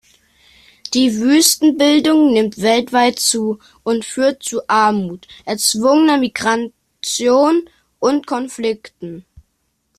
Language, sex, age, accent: German, male, under 19, Deutschland Deutsch